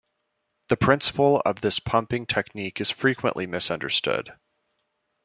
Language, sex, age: English, male, 19-29